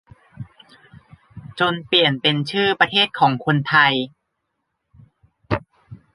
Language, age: Thai, 19-29